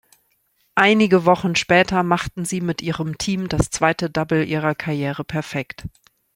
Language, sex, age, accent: German, female, 40-49, Deutschland Deutsch